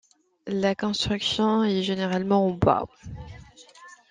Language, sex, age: French, female, 19-29